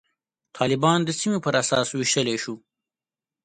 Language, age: Pashto, 19-29